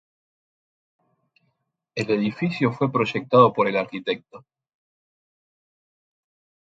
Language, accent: Spanish, Rioplatense: Argentina, Uruguay, este de Bolivia, Paraguay